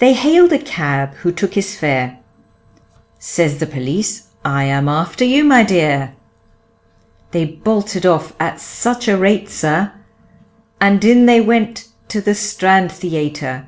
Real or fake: real